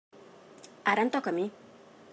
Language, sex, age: Catalan, female, 40-49